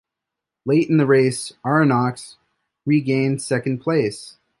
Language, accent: English, United States English